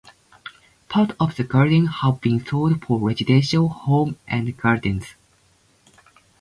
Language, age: English, 19-29